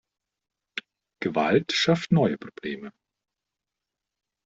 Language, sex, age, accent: German, male, 40-49, Deutschland Deutsch